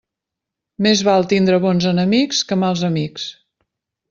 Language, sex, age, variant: Catalan, female, 50-59, Central